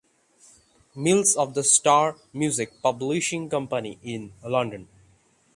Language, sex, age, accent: English, male, under 19, India and South Asia (India, Pakistan, Sri Lanka)